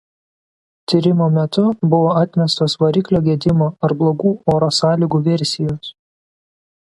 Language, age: Lithuanian, 19-29